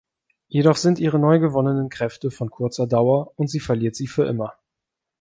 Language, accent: German, Deutschland Deutsch